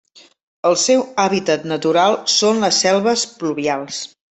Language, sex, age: Catalan, female, 50-59